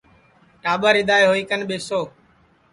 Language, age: Sansi, 19-29